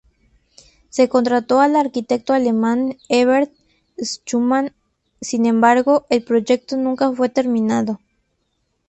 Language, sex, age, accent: Spanish, male, 19-29, México